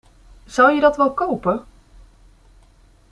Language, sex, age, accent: Dutch, female, 30-39, Nederlands Nederlands